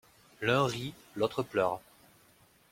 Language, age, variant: French, 30-39, Français de métropole